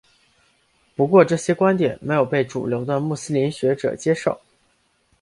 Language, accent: Chinese, 出生地：辽宁省